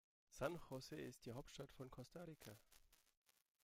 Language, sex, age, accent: German, male, 30-39, Deutschland Deutsch